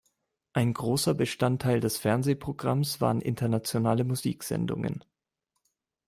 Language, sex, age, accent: German, male, 19-29, Deutschland Deutsch